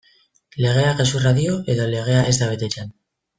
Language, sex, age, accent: Basque, female, 19-29, Mendebalekoa (Araba, Bizkaia, Gipuzkoako mendebaleko herri batzuk)